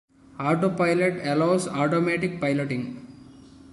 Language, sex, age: English, male, 19-29